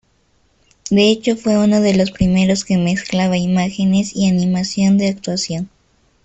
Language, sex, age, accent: Spanish, female, under 19, Andino-Pacífico: Colombia, Perú, Ecuador, oeste de Bolivia y Venezuela andina